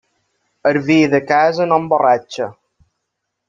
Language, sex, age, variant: Catalan, male, 19-29, Balear